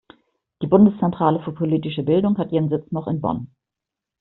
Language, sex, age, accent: German, female, 50-59, Deutschland Deutsch